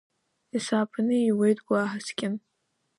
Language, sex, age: Abkhazian, female, under 19